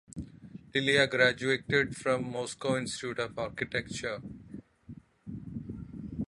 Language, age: English, 50-59